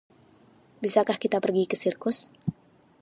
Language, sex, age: Indonesian, female, 19-29